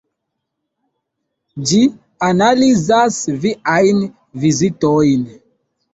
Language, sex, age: Esperanto, male, 19-29